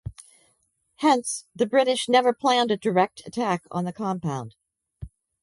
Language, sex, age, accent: English, female, 50-59, United States English